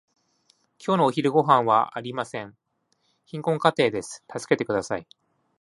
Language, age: Japanese, 40-49